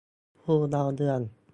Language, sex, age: Thai, male, 19-29